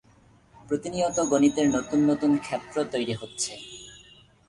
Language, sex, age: Bengali, male, 19-29